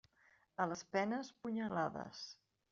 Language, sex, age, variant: Catalan, female, 30-39, Central